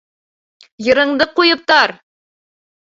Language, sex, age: Bashkir, female, 19-29